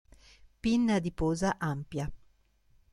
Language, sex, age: Italian, female, 50-59